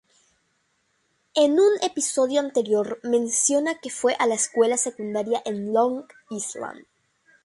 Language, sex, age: Spanish, female, 19-29